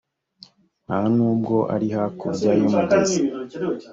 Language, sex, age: Kinyarwanda, male, 19-29